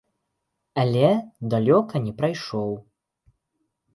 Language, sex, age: Belarusian, male, 19-29